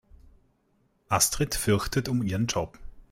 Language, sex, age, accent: German, male, 19-29, Österreichisches Deutsch